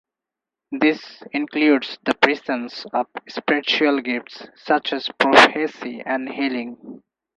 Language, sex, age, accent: English, male, 19-29, India and South Asia (India, Pakistan, Sri Lanka)